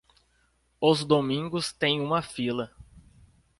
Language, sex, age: Portuguese, male, 19-29